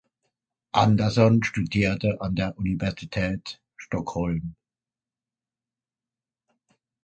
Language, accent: German, Deutschland Deutsch